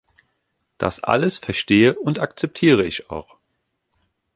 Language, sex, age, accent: German, male, 30-39, Deutschland Deutsch